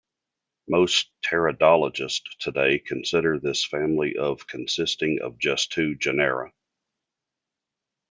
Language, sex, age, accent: English, male, 50-59, United States English